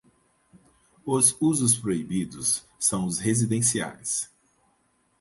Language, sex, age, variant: Portuguese, male, 30-39, Portuguese (Brasil)